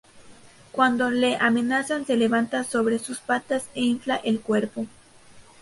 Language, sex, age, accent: Spanish, female, 19-29, México